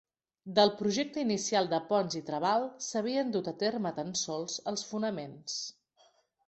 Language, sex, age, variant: Catalan, female, 40-49, Central